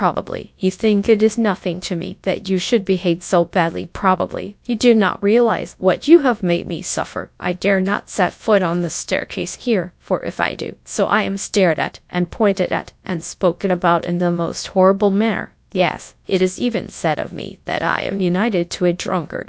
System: TTS, GradTTS